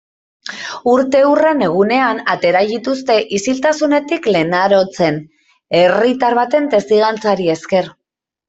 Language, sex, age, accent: Basque, female, 30-39, Mendebalekoa (Araba, Bizkaia, Gipuzkoako mendebaleko herri batzuk)